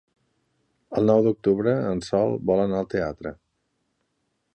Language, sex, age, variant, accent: Catalan, male, 40-49, Nord-Occidental, Ebrenc